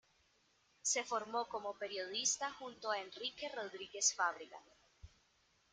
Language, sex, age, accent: Spanish, female, 30-39, Caribe: Cuba, Venezuela, Puerto Rico, República Dominicana, Panamá, Colombia caribeña, México caribeño, Costa del golfo de México